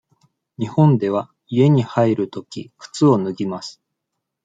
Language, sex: Japanese, male